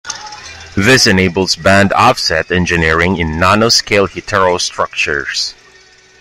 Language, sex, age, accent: English, male, 30-39, Filipino